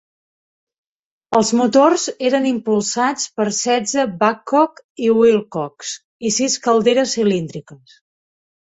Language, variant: Catalan, Central